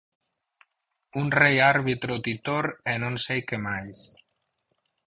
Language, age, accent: Galician, 30-39, Normativo (estándar)